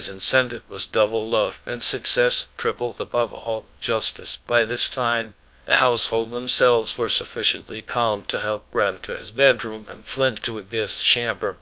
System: TTS, GlowTTS